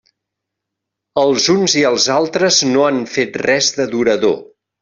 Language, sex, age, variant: Catalan, male, 50-59, Central